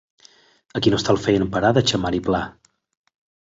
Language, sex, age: Catalan, male, 30-39